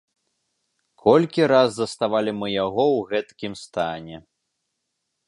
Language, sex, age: Belarusian, male, 19-29